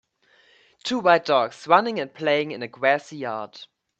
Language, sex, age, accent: English, male, 19-29, United States English